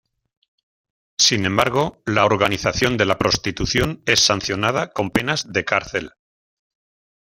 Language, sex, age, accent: Spanish, male, 50-59, España: Centro-Sur peninsular (Madrid, Toledo, Castilla-La Mancha)